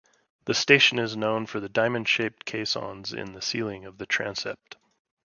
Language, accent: English, United States English